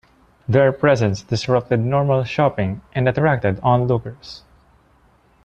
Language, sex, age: English, male, 19-29